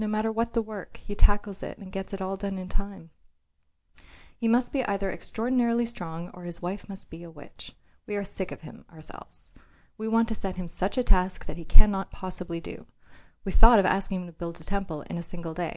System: none